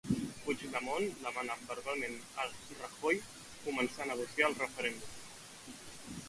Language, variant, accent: Catalan, Central, central